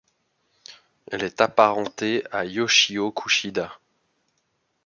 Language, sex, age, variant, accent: French, male, 19-29, Français d'Europe, Français de Suisse